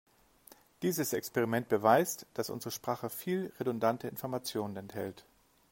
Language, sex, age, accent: German, male, 50-59, Deutschland Deutsch